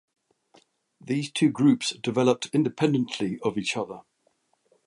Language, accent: English, England English